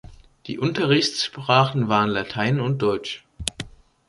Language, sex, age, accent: German, male, under 19, Deutschland Deutsch